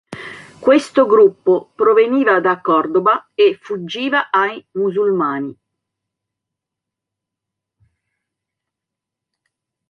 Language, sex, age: Italian, female, 40-49